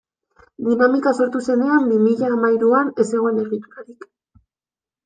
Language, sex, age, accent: Basque, female, 19-29, Mendebalekoa (Araba, Bizkaia, Gipuzkoako mendebaleko herri batzuk)